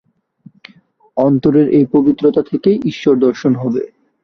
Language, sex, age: Bengali, male, 19-29